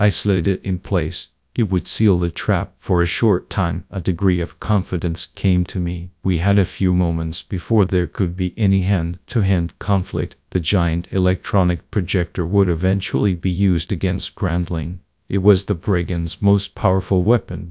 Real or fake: fake